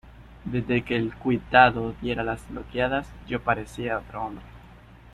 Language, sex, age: Spanish, male, 30-39